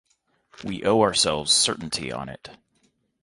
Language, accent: English, United States English